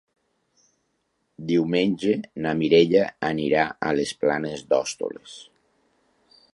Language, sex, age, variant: Catalan, male, 40-49, Nord-Occidental